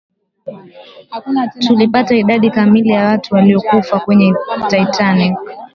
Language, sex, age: Swahili, female, 19-29